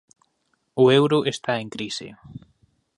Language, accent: Galician, Oriental (común en zona oriental)